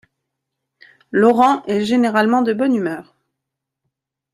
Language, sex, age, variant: French, female, 40-49, Français de métropole